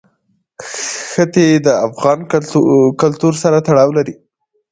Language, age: Pashto, 19-29